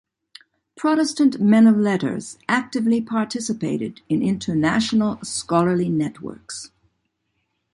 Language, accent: English, United States English